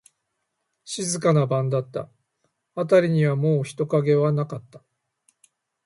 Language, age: Japanese, 50-59